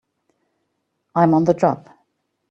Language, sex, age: English, female, 50-59